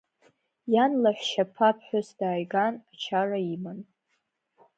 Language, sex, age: Abkhazian, female, under 19